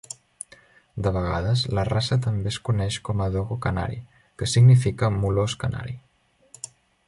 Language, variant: Catalan, Central